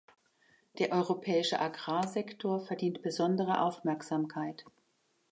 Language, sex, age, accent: German, female, 60-69, Deutschland Deutsch